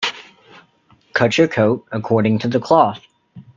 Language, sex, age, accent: English, male, 19-29, United States English